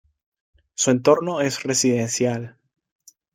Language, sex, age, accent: Spanish, male, 30-39, Caribe: Cuba, Venezuela, Puerto Rico, República Dominicana, Panamá, Colombia caribeña, México caribeño, Costa del golfo de México